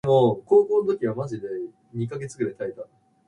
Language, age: English, 19-29